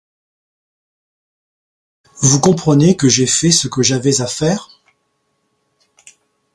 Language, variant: French, Français de métropole